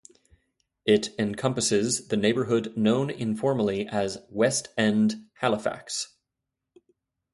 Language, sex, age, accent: English, male, 30-39, United States English